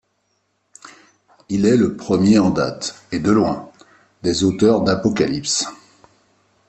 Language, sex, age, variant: French, male, 50-59, Français de métropole